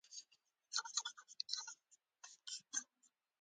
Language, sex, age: Pashto, female, 19-29